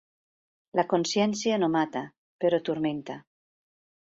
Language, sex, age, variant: Catalan, female, 50-59, Septentrional